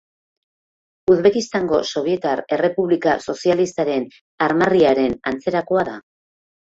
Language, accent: Basque, Mendebalekoa (Araba, Bizkaia, Gipuzkoako mendebaleko herri batzuk)